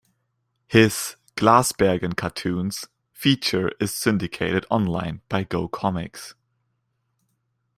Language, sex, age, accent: English, male, 19-29, United States English